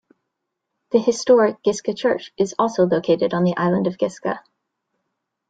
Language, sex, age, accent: English, female, 30-39, United States English